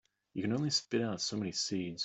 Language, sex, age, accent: English, male, 30-39, Australian English